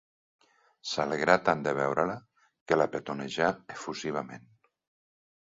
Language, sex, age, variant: Catalan, male, 60-69, Central